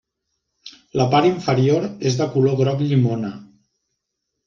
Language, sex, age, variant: Catalan, male, 50-59, Central